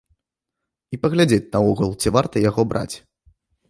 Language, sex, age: Belarusian, male, 19-29